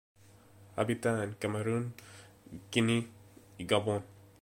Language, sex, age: Spanish, male, 19-29